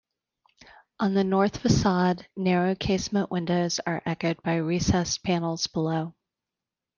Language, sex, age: English, female, 40-49